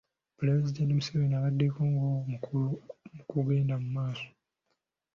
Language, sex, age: Ganda, male, 19-29